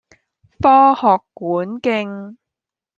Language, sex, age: Cantonese, female, 19-29